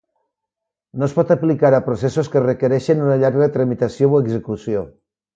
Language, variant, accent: Catalan, Valencià meridional, valencià